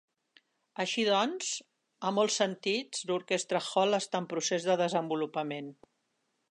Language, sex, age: Catalan, female, 60-69